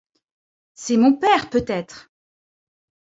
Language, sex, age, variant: French, female, 30-39, Français de métropole